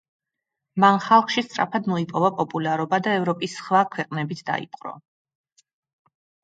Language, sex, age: Georgian, female, 40-49